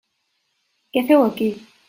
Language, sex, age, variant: Catalan, female, 19-29, Central